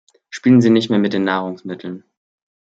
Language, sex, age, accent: German, male, 19-29, Deutschland Deutsch